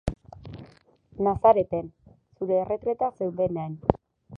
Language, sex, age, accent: Basque, female, 30-39, Erdialdekoa edo Nafarra (Gipuzkoa, Nafarroa)